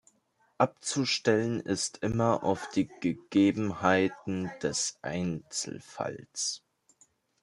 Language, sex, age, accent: German, male, under 19, Deutschland Deutsch